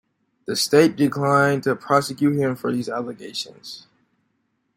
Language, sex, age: English, male, under 19